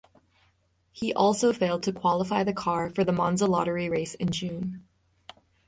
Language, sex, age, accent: English, female, 19-29, United States English; Canadian English